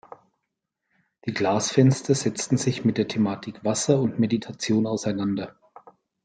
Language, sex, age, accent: German, male, 40-49, Deutschland Deutsch